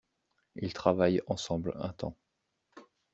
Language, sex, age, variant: French, male, 19-29, Français de métropole